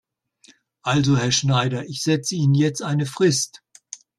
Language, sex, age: German, male, 60-69